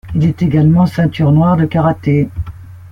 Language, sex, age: French, female, 60-69